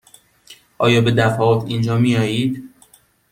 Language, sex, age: Persian, male, 19-29